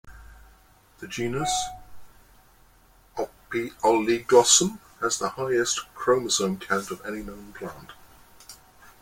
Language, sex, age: English, male, 50-59